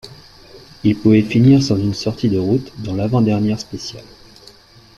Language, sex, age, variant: French, male, 19-29, Français de métropole